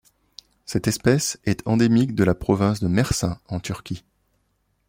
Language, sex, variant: French, male, Français de métropole